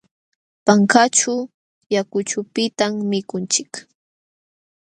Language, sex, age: Jauja Wanca Quechua, female, 19-29